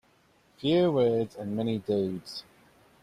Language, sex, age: English, male, 19-29